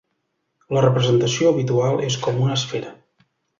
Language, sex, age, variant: Catalan, male, 30-39, Central